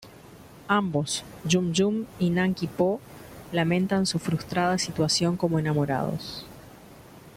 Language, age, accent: Spanish, 50-59, Rioplatense: Argentina, Uruguay, este de Bolivia, Paraguay